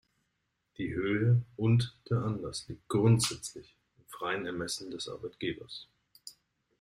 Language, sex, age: German, male, 30-39